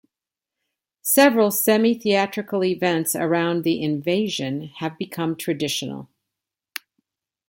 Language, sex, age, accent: English, female, 60-69, United States English